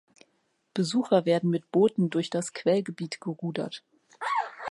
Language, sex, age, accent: German, female, 30-39, Deutschland Deutsch